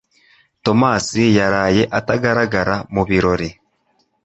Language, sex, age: Kinyarwanda, male, 19-29